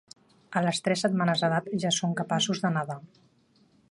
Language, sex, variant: Catalan, female, Septentrional